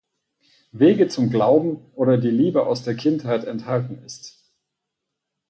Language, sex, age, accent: German, male, 40-49, Deutschland Deutsch